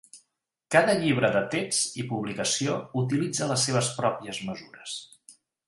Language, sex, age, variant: Catalan, male, 40-49, Central